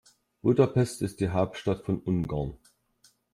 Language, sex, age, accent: German, male, 50-59, Deutschland Deutsch